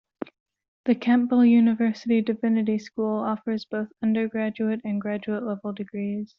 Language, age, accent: English, 19-29, United States English